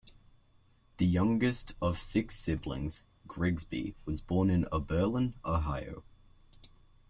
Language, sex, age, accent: English, male, under 19, Australian English